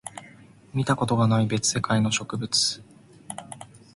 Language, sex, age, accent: Japanese, male, 19-29, 標準語